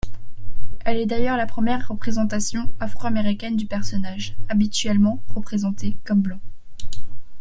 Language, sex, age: French, female, 19-29